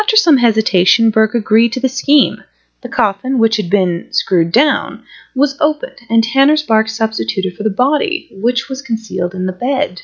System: none